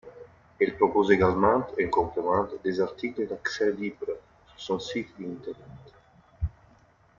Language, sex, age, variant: French, male, 40-49, Français d'Europe